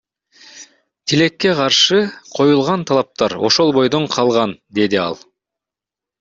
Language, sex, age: Kyrgyz, male, 30-39